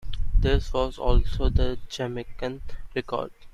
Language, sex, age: English, male, 19-29